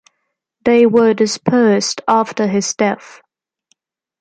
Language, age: English, 19-29